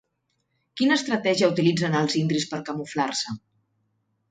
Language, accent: Catalan, central; nord-occidental